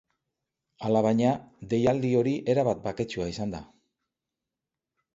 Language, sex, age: Basque, male, 50-59